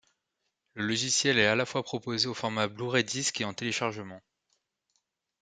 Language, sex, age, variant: French, male, 19-29, Français de métropole